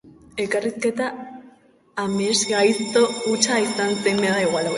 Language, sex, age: Basque, female, under 19